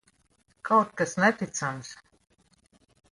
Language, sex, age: Latvian, female, 50-59